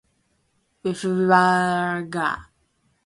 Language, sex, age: Japanese, female, under 19